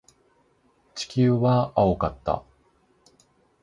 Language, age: Japanese, 19-29